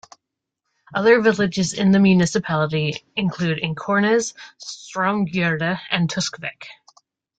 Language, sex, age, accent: English, female, 30-39, United States English